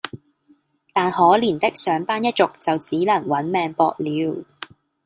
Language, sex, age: Cantonese, female, 19-29